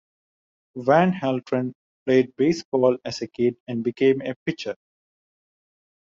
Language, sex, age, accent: English, male, 19-29, India and South Asia (India, Pakistan, Sri Lanka)